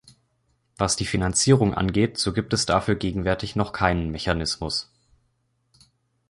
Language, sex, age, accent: German, male, 19-29, Deutschland Deutsch